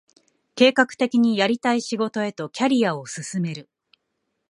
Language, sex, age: Japanese, female, 40-49